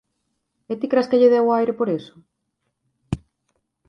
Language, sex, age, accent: Galician, female, 30-39, Atlántico (seseo e gheada)